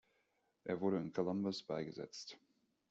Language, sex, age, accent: German, male, 30-39, Deutschland Deutsch